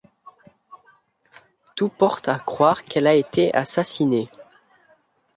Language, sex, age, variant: French, male, under 19, Français de métropole